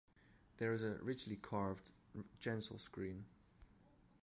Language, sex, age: English, male, 19-29